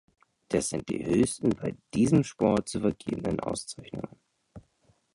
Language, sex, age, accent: German, male, 19-29, Deutschland Deutsch